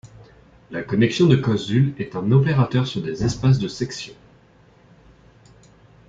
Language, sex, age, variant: French, male, 19-29, Français de métropole